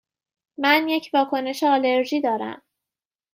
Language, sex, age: Persian, female, 30-39